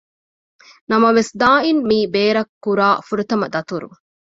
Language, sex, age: Divehi, female, 30-39